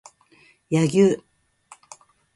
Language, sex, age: Japanese, female, 50-59